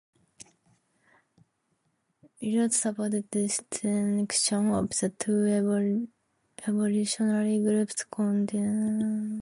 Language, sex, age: English, female, 19-29